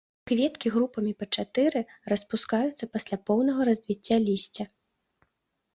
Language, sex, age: Belarusian, female, 19-29